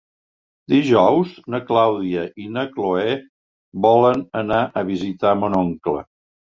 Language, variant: Catalan, Central